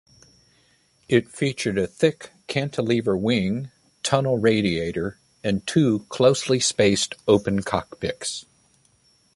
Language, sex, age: English, male, 60-69